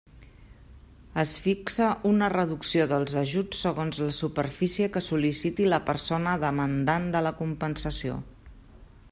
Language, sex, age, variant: Catalan, female, 50-59, Central